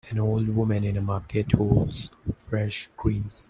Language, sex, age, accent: English, male, 19-29, India and South Asia (India, Pakistan, Sri Lanka)